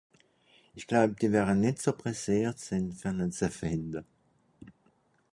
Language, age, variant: Swiss German, 70-79, Nordniederàlemmànisch (Rishoffe, Zàwere, Bùsswìller, Hawenau, Brüemt, Stroossbùri, Molse, Dàmbàch, Schlettstàtt, Pfàlzbùri usw.)